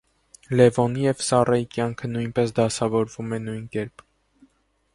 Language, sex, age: Armenian, male, 19-29